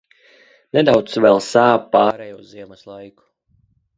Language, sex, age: Latvian, male, 30-39